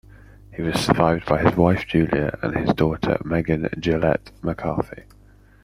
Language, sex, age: English, male, 19-29